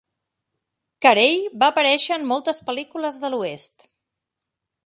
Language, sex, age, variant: Catalan, female, 40-49, Central